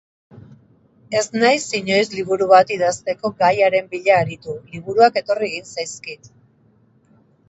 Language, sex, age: Basque, female, 50-59